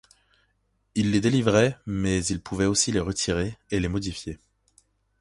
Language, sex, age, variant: French, male, 19-29, Français de métropole